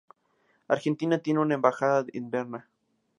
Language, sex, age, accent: Spanish, male, 19-29, México